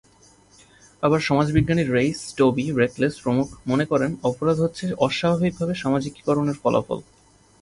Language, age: Bengali, 19-29